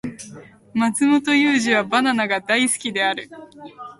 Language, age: Japanese, 19-29